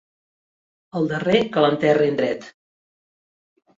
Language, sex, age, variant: Catalan, female, 50-59, Central